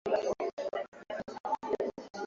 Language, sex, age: Swahili, male, 19-29